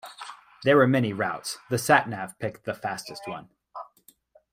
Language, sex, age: English, male, 19-29